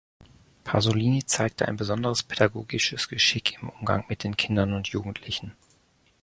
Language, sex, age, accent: German, male, 40-49, Deutschland Deutsch